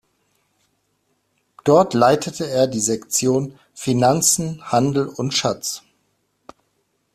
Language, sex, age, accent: German, male, 40-49, Deutschland Deutsch